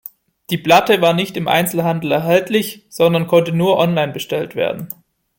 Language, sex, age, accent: German, male, 19-29, Deutschland Deutsch